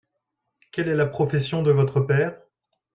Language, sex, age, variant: French, male, 40-49, Français de métropole